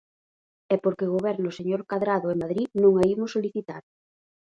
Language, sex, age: Galician, female, 19-29